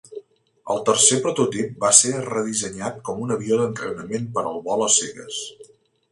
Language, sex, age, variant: Catalan, male, 40-49, Central